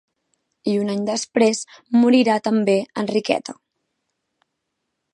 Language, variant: Catalan, Central